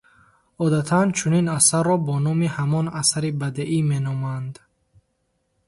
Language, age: Tajik, 19-29